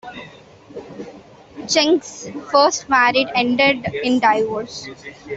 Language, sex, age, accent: English, female, under 19, India and South Asia (India, Pakistan, Sri Lanka)